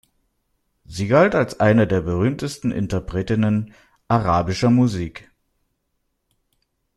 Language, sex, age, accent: German, male, 30-39, Deutschland Deutsch